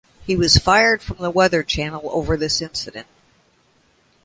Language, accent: English, United States English